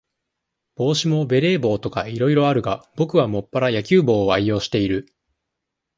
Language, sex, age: Japanese, male, 19-29